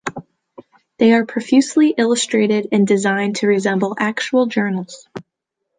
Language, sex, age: English, female, 19-29